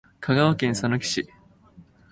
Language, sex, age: Japanese, male, 19-29